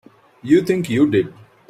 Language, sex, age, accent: English, male, 40-49, India and South Asia (India, Pakistan, Sri Lanka)